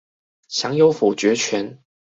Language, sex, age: Chinese, male, 19-29